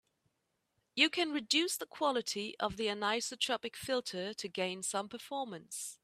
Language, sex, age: English, female, 40-49